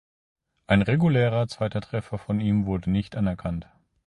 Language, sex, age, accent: German, male, 30-39, Deutschland Deutsch